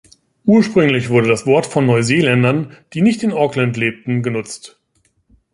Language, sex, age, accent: German, male, 40-49, Deutschland Deutsch